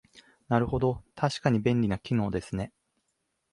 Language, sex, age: Japanese, male, 19-29